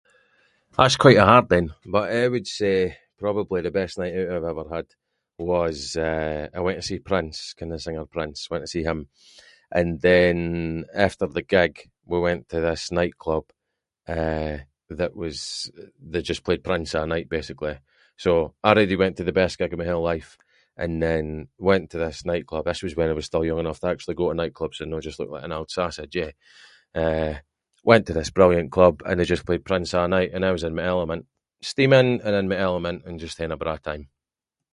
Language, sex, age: Scots, male, 30-39